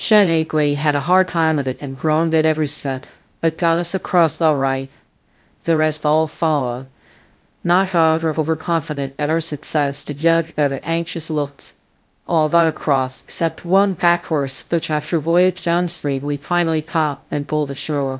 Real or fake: fake